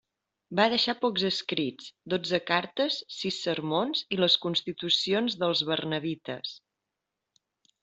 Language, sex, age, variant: Catalan, female, 30-39, Septentrional